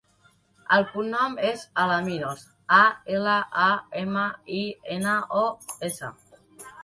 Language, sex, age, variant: Catalan, female, 40-49, Central